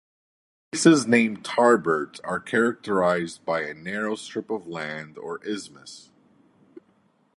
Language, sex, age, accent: English, male, 30-39, United States English